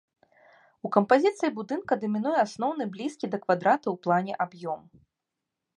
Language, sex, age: Belarusian, female, 19-29